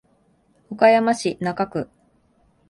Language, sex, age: Japanese, female, 19-29